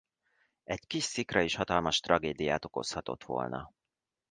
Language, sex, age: Hungarian, male, 40-49